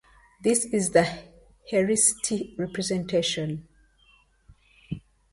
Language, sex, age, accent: English, female, 30-39, England English